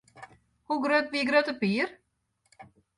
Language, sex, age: Western Frisian, female, 60-69